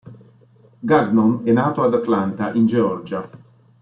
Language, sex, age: Italian, male, 40-49